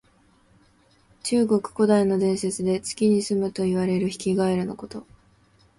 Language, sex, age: Japanese, female, 19-29